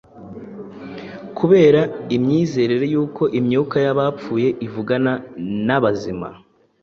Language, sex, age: Kinyarwanda, male, 19-29